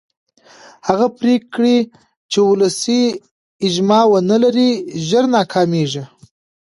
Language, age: Pashto, 30-39